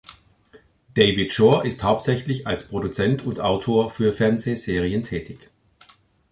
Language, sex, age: German, male, 50-59